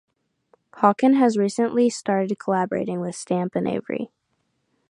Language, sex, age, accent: English, female, under 19, United States English